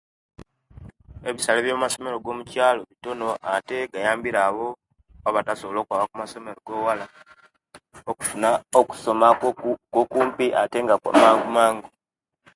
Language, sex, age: Kenyi, male, under 19